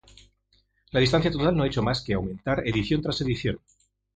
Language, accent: Spanish, España: Centro-Sur peninsular (Madrid, Toledo, Castilla-La Mancha)